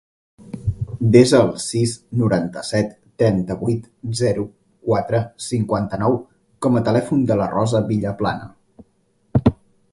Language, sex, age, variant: Catalan, male, 19-29, Central